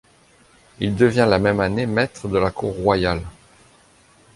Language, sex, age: French, male, 50-59